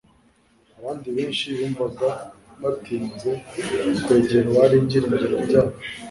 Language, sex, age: Kinyarwanda, male, 19-29